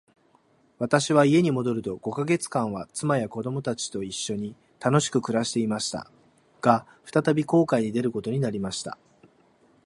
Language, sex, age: Japanese, male, 40-49